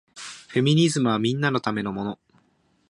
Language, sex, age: Japanese, male, 19-29